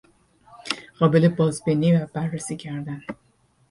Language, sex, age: Persian, female, 40-49